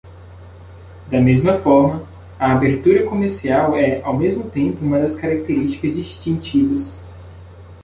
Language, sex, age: Portuguese, male, 19-29